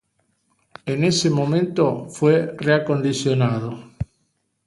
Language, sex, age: Spanish, male, 70-79